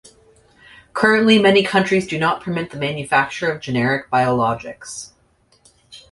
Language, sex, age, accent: English, female, 40-49, Canadian English